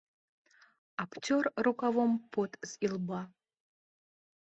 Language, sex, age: Belarusian, female, 30-39